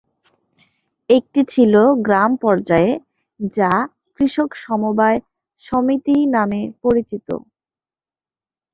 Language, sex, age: Bengali, female, 19-29